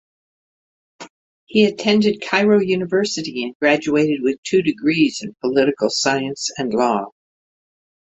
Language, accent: English, United States English